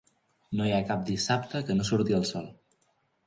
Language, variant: Catalan, Central